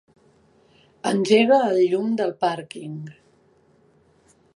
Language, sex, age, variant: Catalan, female, 50-59, Central